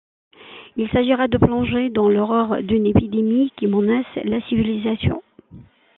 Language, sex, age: French, female, 40-49